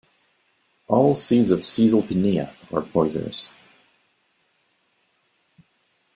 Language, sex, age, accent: English, male, 40-49, Canadian English